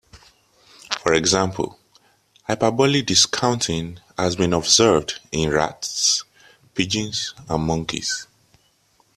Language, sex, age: English, male, 30-39